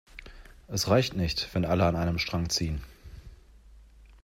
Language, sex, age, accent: German, male, 30-39, Deutschland Deutsch